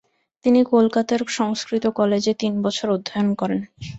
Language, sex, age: Bengali, female, 19-29